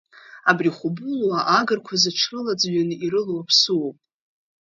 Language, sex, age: Abkhazian, female, 30-39